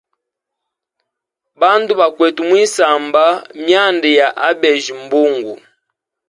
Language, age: Hemba, 19-29